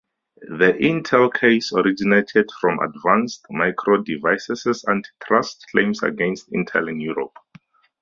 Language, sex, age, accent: English, male, 30-39, Southern African (South Africa, Zimbabwe, Namibia)